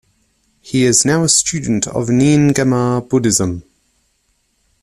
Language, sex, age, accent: English, male, 19-29, Australian English